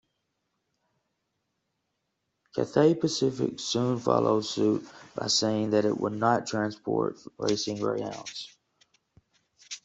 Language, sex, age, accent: English, male, 30-39, United States English